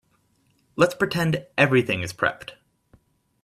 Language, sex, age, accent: English, male, 19-29, United States English